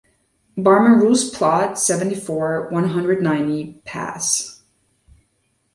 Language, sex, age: English, female, 19-29